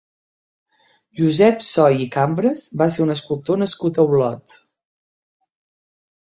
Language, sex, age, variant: Catalan, female, 50-59, Central